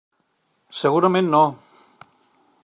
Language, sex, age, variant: Catalan, male, 50-59, Central